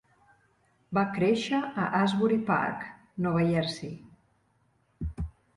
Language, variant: Catalan, Central